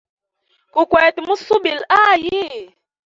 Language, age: Hemba, 30-39